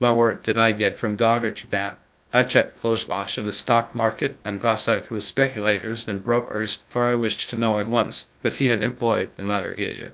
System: TTS, GlowTTS